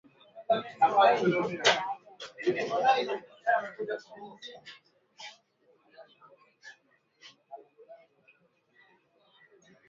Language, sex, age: Swahili, female, 19-29